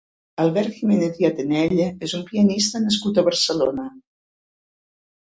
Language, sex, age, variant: Catalan, female, 50-59, Central